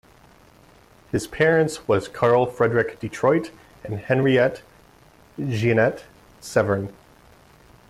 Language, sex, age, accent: English, male, 40-49, United States English